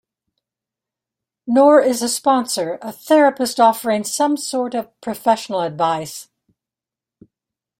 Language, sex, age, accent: English, female, 70-79, United States English